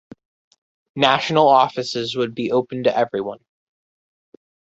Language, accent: English, United States English